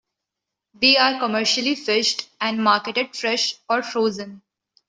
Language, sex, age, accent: English, female, 19-29, India and South Asia (India, Pakistan, Sri Lanka)